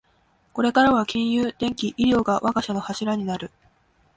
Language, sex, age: Japanese, female, 19-29